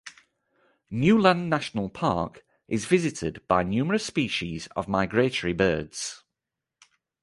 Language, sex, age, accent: English, male, 30-39, England English